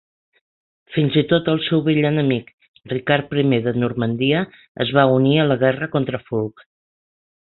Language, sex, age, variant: Catalan, female, 60-69, Central